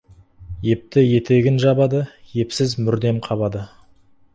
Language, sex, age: Kazakh, male, 19-29